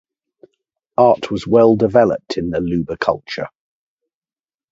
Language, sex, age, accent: English, male, 50-59, England English